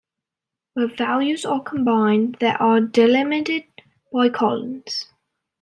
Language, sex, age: English, female, under 19